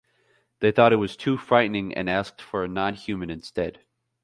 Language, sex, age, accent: English, male, 19-29, United States English